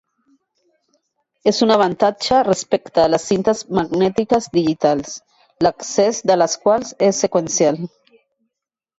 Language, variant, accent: Catalan, Central, central